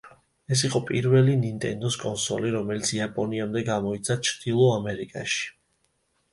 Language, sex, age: Georgian, male, 19-29